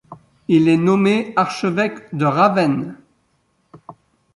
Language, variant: French, Français de métropole